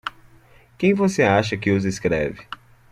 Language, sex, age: Portuguese, male, 30-39